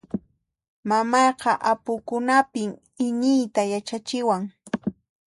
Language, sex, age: Puno Quechua, female, 30-39